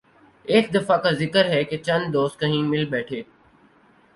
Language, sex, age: Urdu, male, 19-29